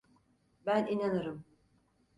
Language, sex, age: Turkish, female, 60-69